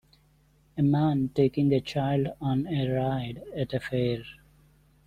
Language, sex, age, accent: English, male, 30-39, India and South Asia (India, Pakistan, Sri Lanka)